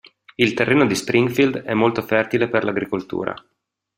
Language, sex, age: Italian, male, 30-39